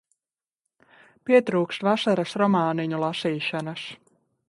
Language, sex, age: Latvian, female, 30-39